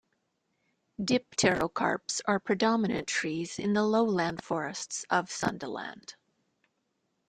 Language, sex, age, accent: English, female, 50-59, Canadian English